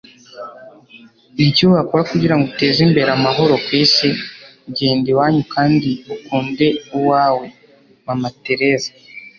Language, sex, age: Kinyarwanda, male, under 19